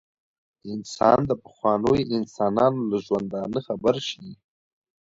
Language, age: Pashto, 19-29